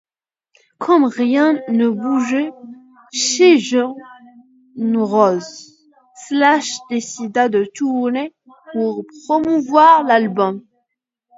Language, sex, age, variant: French, female, under 19, Français de métropole